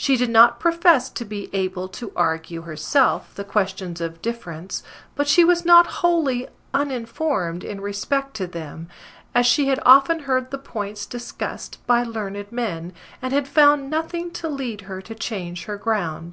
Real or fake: real